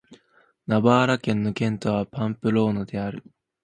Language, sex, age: Japanese, male, under 19